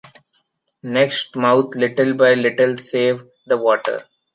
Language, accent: English, India and South Asia (India, Pakistan, Sri Lanka)